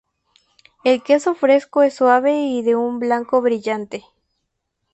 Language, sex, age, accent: Spanish, male, 19-29, México